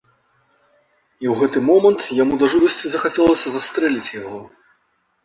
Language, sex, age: Belarusian, male, 40-49